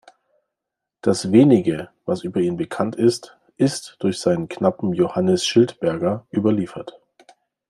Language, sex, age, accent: German, male, 40-49, Deutschland Deutsch